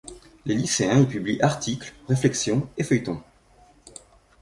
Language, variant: French, Français de métropole